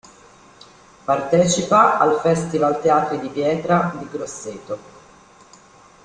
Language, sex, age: Italian, female, 50-59